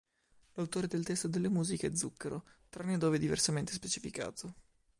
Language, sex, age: Italian, male, 19-29